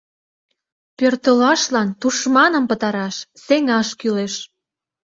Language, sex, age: Mari, female, 19-29